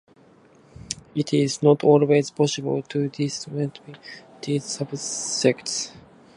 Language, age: English, under 19